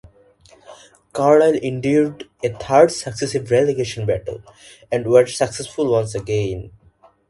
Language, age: English, 19-29